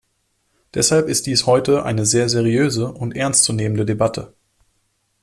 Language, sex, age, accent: German, male, 19-29, Deutschland Deutsch